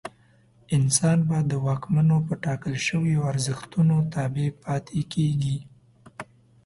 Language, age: Pashto, 19-29